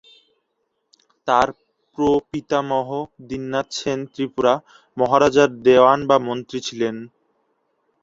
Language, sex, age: Bengali, male, 19-29